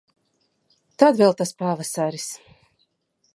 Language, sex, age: Latvian, female, 30-39